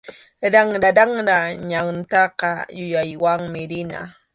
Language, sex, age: Arequipa-La Unión Quechua, female, 30-39